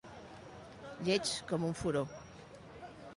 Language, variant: Catalan, Nord-Occidental